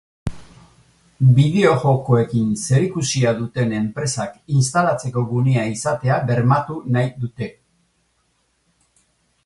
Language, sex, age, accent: Basque, male, 60-69, Erdialdekoa edo Nafarra (Gipuzkoa, Nafarroa)